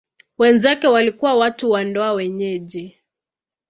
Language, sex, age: Swahili, female, 19-29